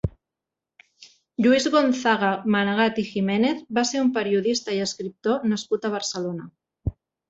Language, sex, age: Catalan, female, 40-49